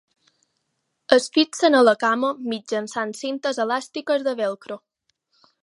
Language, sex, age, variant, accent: Catalan, female, 19-29, Balear, balear